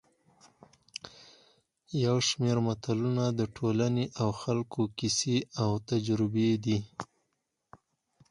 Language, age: Pashto, 19-29